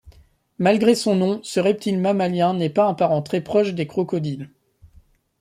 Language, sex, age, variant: French, male, 30-39, Français de métropole